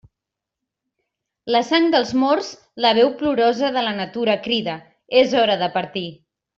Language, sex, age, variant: Catalan, female, 50-59, Central